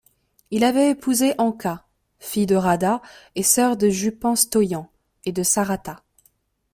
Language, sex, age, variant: French, female, 19-29, Français de métropole